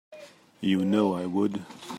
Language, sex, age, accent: English, male, 40-49, United States English